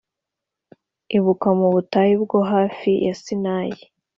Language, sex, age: Kinyarwanda, female, 19-29